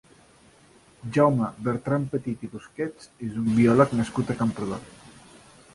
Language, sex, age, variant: Catalan, male, 50-59, Central